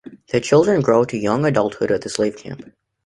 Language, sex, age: English, male, under 19